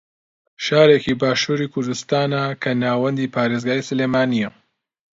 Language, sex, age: Central Kurdish, male, 19-29